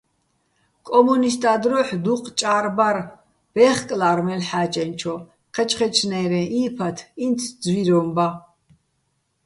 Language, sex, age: Bats, female, 60-69